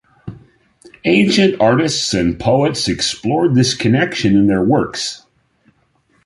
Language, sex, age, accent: English, male, 70-79, United States English